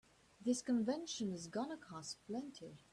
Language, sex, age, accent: English, female, 19-29, England English